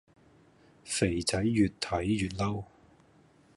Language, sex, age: Cantonese, male, 40-49